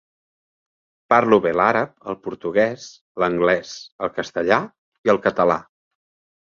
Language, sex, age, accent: Catalan, male, 19-29, central; nord-occidental